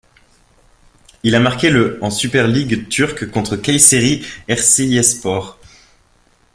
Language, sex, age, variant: French, male, 19-29, Français de métropole